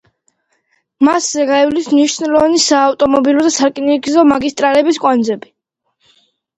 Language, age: Georgian, under 19